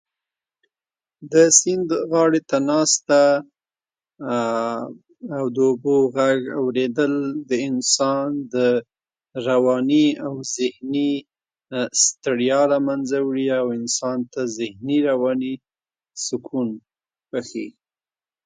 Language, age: Pashto, 30-39